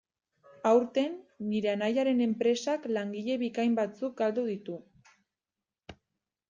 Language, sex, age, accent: Basque, female, 19-29, Erdialdekoa edo Nafarra (Gipuzkoa, Nafarroa)